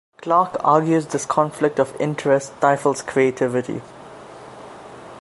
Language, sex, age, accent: English, male, under 19, Southern African (South Africa, Zimbabwe, Namibia)